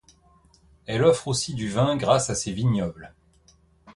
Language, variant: French, Français de métropole